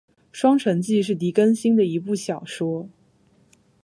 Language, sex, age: Chinese, female, 19-29